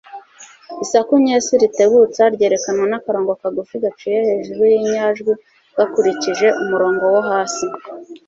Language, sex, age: Kinyarwanda, female, 30-39